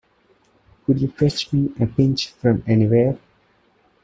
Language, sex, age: English, male, 19-29